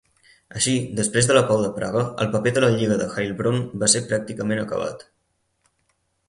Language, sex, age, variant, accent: Catalan, male, 19-29, Central, Barceloní